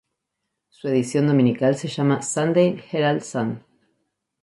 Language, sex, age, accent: Spanish, female, 50-59, Rioplatense: Argentina, Uruguay, este de Bolivia, Paraguay